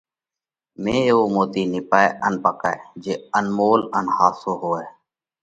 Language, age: Parkari Koli, 30-39